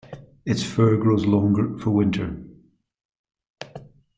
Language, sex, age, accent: English, male, 60-69, Irish English